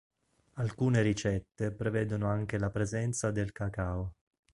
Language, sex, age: Italian, male, 30-39